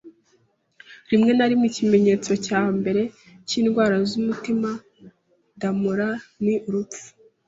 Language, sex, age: Kinyarwanda, female, 19-29